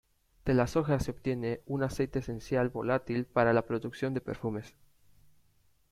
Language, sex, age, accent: Spanish, male, 19-29, América central